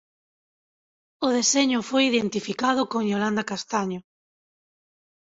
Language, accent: Galician, Oriental (común en zona oriental)